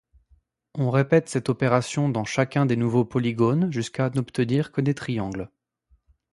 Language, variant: French, Français de métropole